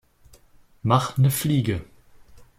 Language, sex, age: German, female, 19-29